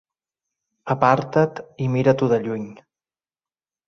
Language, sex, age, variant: Catalan, male, 40-49, Central